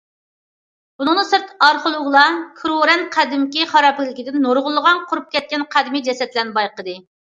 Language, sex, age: Uyghur, female, 40-49